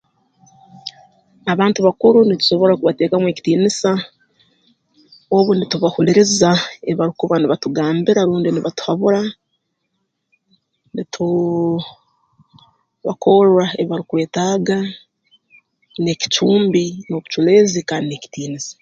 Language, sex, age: Tooro, female, 19-29